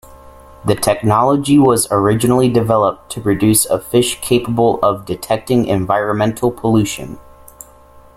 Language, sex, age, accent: English, male, under 19, United States English